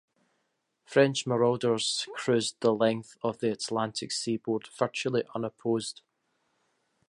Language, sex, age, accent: English, male, 30-39, Scottish English